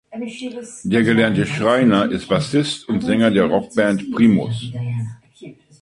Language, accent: German, Deutschland Deutsch